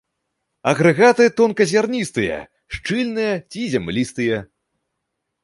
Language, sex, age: Belarusian, male, 19-29